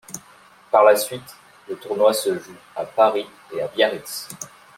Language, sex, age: French, male, 30-39